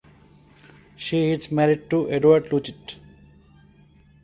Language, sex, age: English, male, 30-39